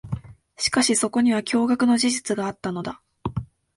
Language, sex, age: Japanese, female, under 19